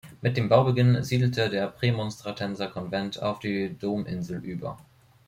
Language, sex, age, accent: German, male, 19-29, Deutschland Deutsch